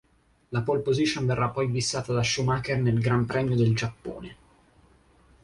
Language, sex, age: Italian, male, 19-29